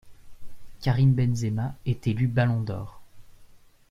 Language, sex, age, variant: French, male, 19-29, Français de métropole